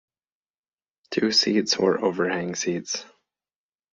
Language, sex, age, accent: English, male, 30-39, Canadian English